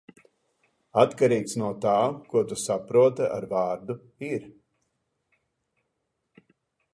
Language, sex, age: Latvian, male, 50-59